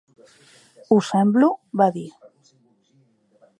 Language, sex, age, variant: Catalan, female, 40-49, Central